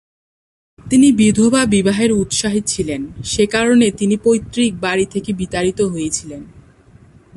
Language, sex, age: Bengali, female, 19-29